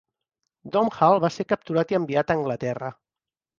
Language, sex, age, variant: Catalan, male, 50-59, Central